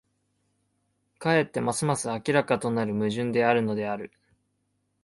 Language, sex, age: Japanese, male, 19-29